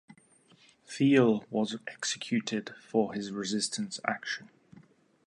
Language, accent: English, England English